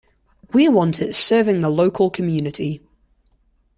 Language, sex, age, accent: English, male, under 19, England English